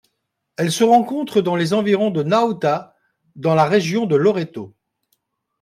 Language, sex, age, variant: French, male, 50-59, Français de métropole